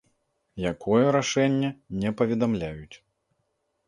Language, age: Belarusian, 30-39